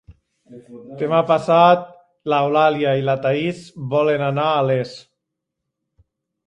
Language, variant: Catalan, Nord-Occidental